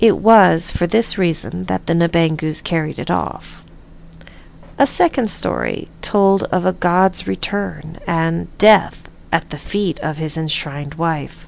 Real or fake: real